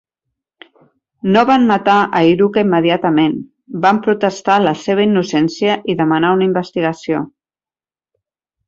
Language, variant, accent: Catalan, Central, tarragoní